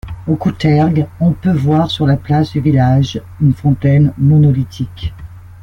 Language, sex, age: French, female, 60-69